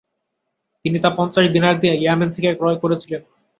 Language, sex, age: Bengali, male, 19-29